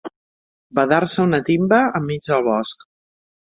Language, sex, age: Catalan, female, 50-59